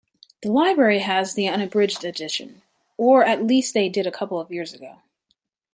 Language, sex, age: English, female, 30-39